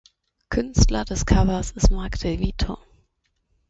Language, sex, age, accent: German, female, 19-29, Deutschland Deutsch